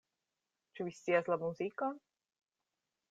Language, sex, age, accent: Esperanto, female, 40-49, Internacia